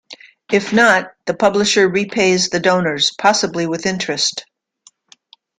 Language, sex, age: English, female, 70-79